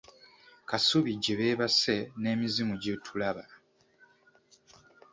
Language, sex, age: Ganda, male, 19-29